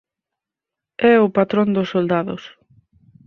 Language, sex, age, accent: Galician, female, 30-39, Oriental (común en zona oriental)